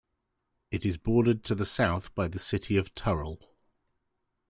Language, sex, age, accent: English, male, 40-49, England English